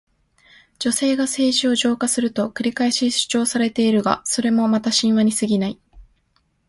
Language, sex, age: Japanese, female, 19-29